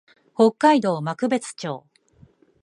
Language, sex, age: Japanese, female, 40-49